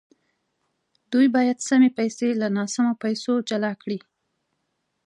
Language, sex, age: Pashto, female, 19-29